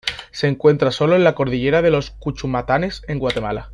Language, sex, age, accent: Spanish, male, 19-29, España: Sur peninsular (Andalucia, Extremadura, Murcia)